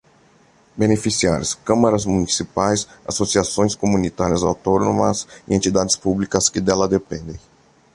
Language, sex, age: Portuguese, male, 30-39